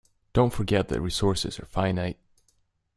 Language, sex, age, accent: English, male, 30-39, United States English